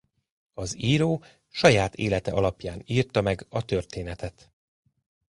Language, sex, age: Hungarian, male, 40-49